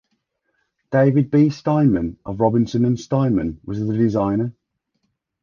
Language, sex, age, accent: English, male, 30-39, England English